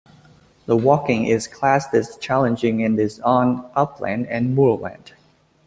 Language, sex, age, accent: English, male, 19-29, United States English